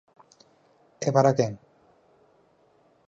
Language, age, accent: Galician, 19-29, Oriental (común en zona oriental)